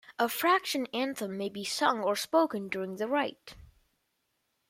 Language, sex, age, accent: English, male, under 19, United States English